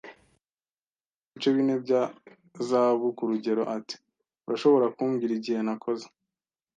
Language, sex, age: Kinyarwanda, male, 19-29